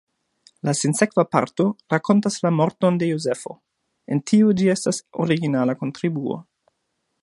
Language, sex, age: Esperanto, male, 30-39